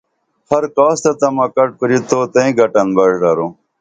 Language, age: Dameli, 50-59